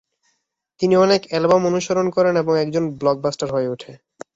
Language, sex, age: Bengali, male, under 19